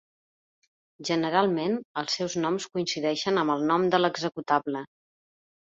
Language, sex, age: Catalan, female, 40-49